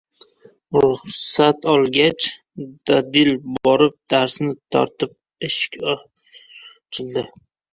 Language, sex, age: Uzbek, male, 19-29